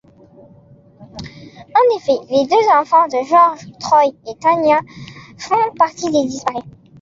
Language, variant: French, Français de métropole